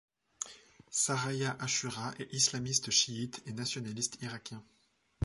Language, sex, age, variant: French, male, 19-29, Français de métropole